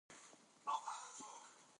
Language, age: Pashto, 19-29